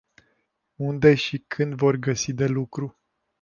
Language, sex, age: Romanian, male, 50-59